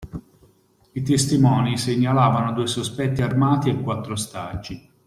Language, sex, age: Italian, male, 40-49